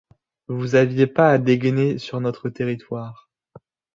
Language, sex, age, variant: French, male, 19-29, Français de métropole